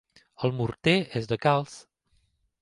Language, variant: Catalan, Septentrional